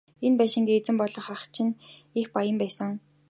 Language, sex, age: Mongolian, female, 19-29